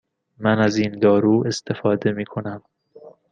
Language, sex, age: Persian, male, 19-29